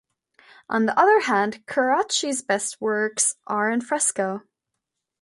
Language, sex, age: English, female, under 19